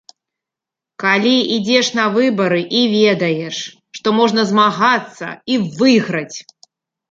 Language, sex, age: Belarusian, female, 40-49